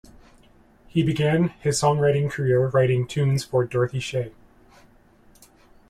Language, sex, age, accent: English, male, 30-39, Canadian English